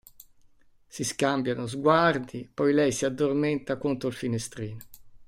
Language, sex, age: Italian, male, 50-59